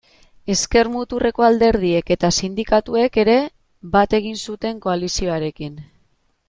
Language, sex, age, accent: Basque, female, 19-29, Mendebalekoa (Araba, Bizkaia, Gipuzkoako mendebaleko herri batzuk)